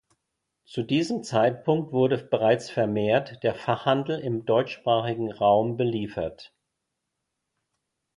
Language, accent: German, Deutschland Deutsch